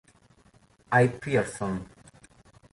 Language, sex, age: Italian, male, 50-59